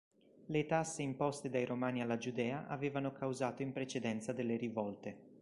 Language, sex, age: Italian, male, 19-29